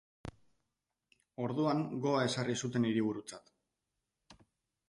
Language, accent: Basque, Mendebalekoa (Araba, Bizkaia, Gipuzkoako mendebaleko herri batzuk)